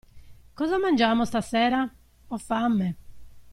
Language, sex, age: Italian, female, 50-59